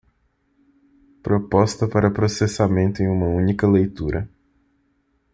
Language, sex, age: Portuguese, male, 19-29